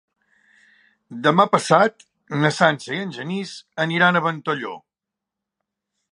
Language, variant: Catalan, Central